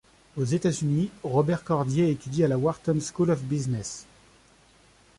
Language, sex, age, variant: French, male, 30-39, Français de métropole